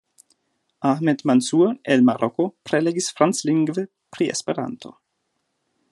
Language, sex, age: Esperanto, male, 30-39